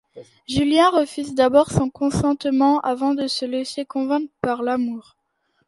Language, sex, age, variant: French, male, 40-49, Français de métropole